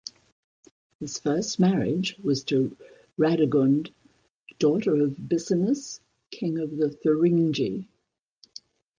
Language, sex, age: English, female, 70-79